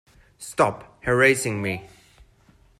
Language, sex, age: English, male, 30-39